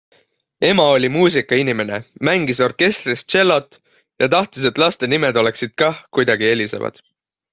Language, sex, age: Estonian, male, 19-29